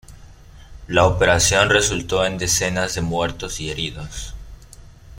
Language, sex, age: Spanish, male, under 19